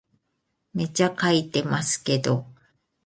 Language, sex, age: Japanese, female, 40-49